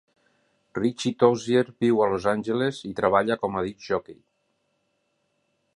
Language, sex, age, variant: Catalan, male, 60-69, Central